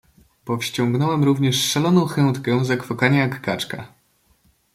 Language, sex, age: Polish, male, 19-29